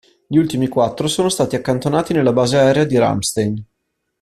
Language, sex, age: Italian, male, 19-29